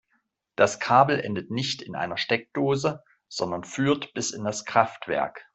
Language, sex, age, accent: German, male, 40-49, Deutschland Deutsch